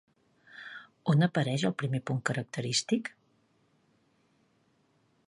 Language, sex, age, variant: Catalan, female, 40-49, Central